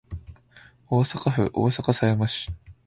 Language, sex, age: Japanese, male, 19-29